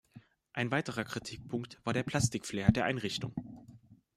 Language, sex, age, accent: German, male, 19-29, Deutschland Deutsch